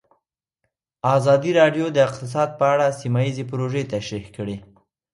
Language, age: Pashto, 19-29